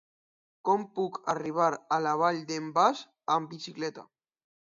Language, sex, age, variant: Catalan, male, under 19, Alacantí